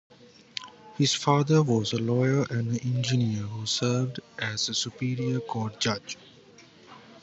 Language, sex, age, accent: English, male, 19-29, United States English